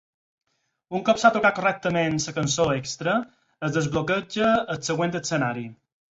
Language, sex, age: Catalan, male, 40-49